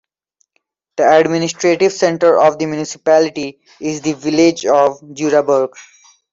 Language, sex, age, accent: English, male, 19-29, India and South Asia (India, Pakistan, Sri Lanka)